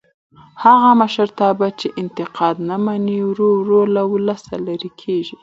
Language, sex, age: Pashto, female, 19-29